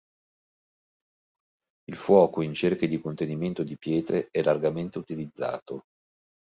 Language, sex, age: Italian, male, 40-49